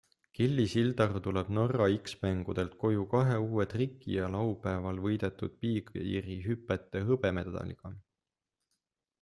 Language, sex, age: Estonian, male, 30-39